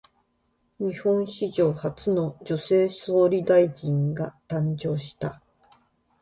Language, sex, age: Japanese, female, 50-59